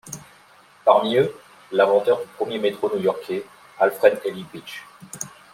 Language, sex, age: French, male, 30-39